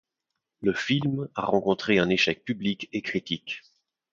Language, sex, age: French, male, 30-39